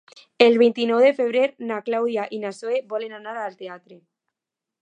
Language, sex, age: Catalan, female, under 19